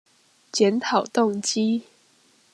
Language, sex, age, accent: Chinese, female, 19-29, 出生地：臺北市